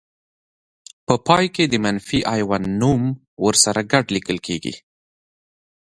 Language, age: Pashto, 30-39